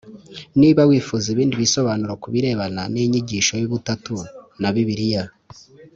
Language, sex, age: Kinyarwanda, male, 19-29